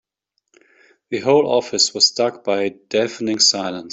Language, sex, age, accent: English, male, 50-59, United States English